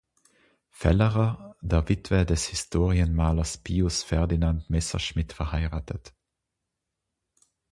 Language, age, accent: German, 40-49, Österreichisches Deutsch